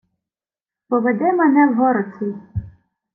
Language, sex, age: Ukrainian, female, 19-29